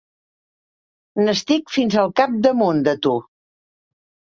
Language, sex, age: Catalan, female, 60-69